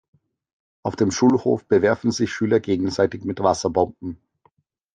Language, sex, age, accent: German, male, 30-39, Österreichisches Deutsch